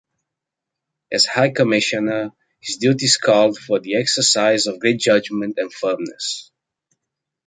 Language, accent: English, Australian English